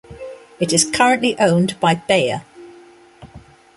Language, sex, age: English, female, 60-69